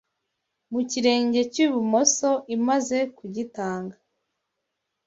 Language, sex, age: Kinyarwanda, female, 19-29